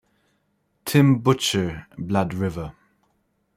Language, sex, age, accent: German, male, 19-29, Deutschland Deutsch